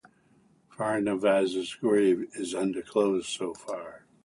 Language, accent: English, Canadian English